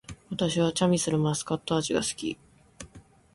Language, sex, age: Japanese, female, 19-29